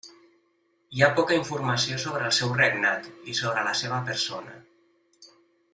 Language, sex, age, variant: Catalan, male, 50-59, Central